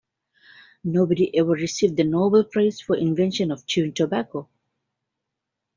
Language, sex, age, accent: English, female, 40-49, England English